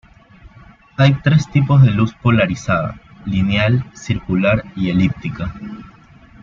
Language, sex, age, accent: Spanish, male, 19-29, Andino-Pacífico: Colombia, Perú, Ecuador, oeste de Bolivia y Venezuela andina